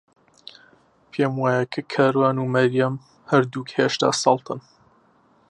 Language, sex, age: Central Kurdish, male, 19-29